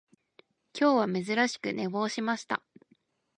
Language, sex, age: Japanese, female, 19-29